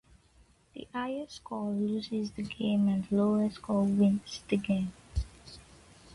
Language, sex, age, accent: English, female, 19-29, United States English